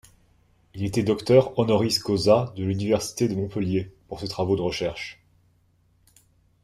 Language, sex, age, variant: French, male, 19-29, Français de métropole